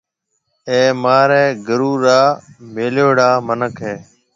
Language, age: Marwari (Pakistan), 40-49